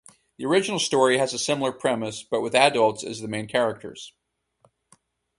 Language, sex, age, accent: English, male, 30-39, United States English